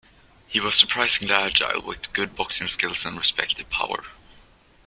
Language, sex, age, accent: English, male, 19-29, United States English